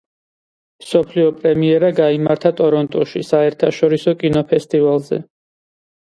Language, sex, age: Georgian, male, 40-49